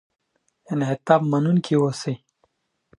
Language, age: Pashto, 19-29